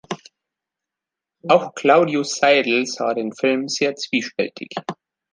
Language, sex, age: German, male, 40-49